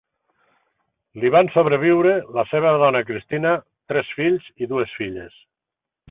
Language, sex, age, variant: Catalan, male, 50-59, Septentrional